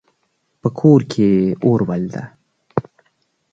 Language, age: Pashto, 19-29